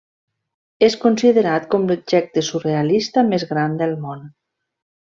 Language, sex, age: Catalan, female, 50-59